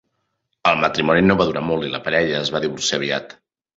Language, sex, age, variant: Catalan, male, 30-39, Central